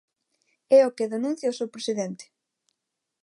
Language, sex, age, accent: Galician, female, 19-29, Neofalante